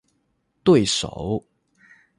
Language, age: Chinese, 19-29